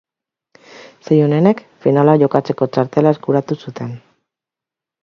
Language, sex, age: Basque, female, 40-49